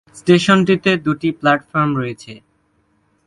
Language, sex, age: Bengali, male, under 19